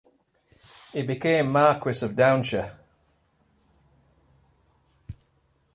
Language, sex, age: English, male, 40-49